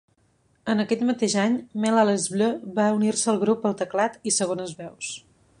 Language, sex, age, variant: Catalan, female, 19-29, Central